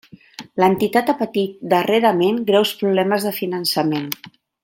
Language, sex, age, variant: Catalan, female, 50-59, Central